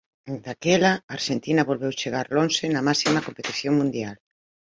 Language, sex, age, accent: Galician, female, 50-59, Normativo (estándar)